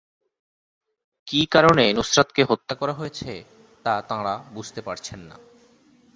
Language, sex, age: Bengali, male, 30-39